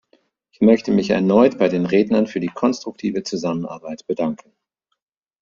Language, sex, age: German, male, 50-59